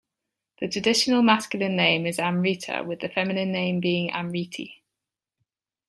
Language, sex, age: English, female, 30-39